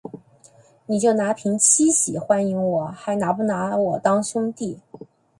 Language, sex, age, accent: Chinese, female, 30-39, 出生地：福建省